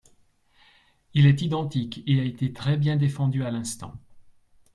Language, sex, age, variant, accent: French, male, 30-39, Français d'Europe, Français de Suisse